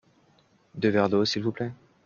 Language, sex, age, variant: French, male, 19-29, Français de métropole